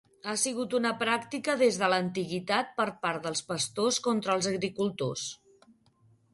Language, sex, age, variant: Catalan, female, 40-49, Central